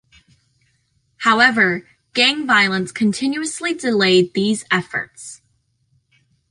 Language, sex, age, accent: English, female, under 19, United States English